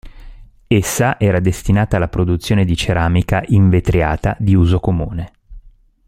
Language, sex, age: Italian, male, 40-49